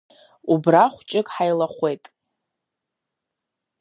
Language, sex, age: Abkhazian, female, under 19